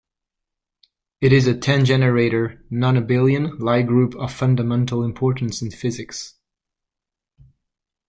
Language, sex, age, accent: English, male, 40-49, Canadian English